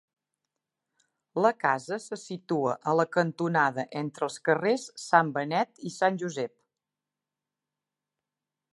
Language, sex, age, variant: Catalan, female, 50-59, Nord-Occidental